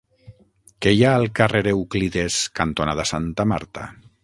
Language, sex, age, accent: Catalan, male, 40-49, valencià